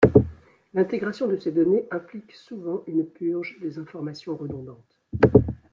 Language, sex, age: French, female, 60-69